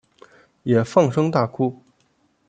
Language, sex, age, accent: Chinese, male, 30-39, 出生地：黑龙江省